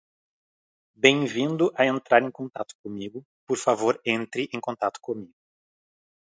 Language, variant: Portuguese, Portuguese (Brasil)